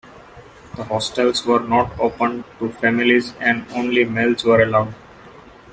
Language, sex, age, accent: English, male, 19-29, India and South Asia (India, Pakistan, Sri Lanka)